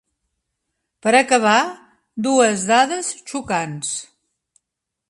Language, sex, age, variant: Catalan, female, 60-69, Central